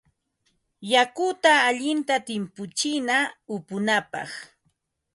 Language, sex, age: Ambo-Pasco Quechua, female, 50-59